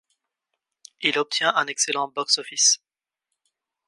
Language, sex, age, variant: French, male, 19-29, Français de métropole